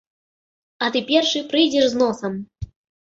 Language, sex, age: Belarusian, female, 19-29